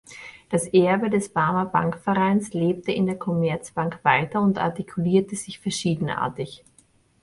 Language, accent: German, Österreichisches Deutsch